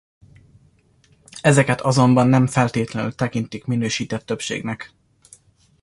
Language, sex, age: Hungarian, male, 19-29